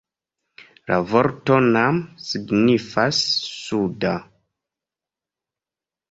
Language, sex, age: Esperanto, male, 30-39